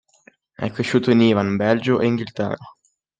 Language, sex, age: Italian, male, under 19